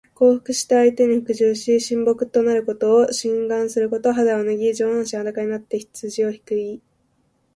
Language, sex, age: Japanese, female, under 19